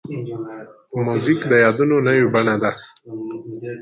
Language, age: Pashto, 19-29